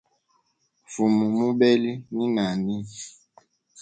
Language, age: Hemba, 19-29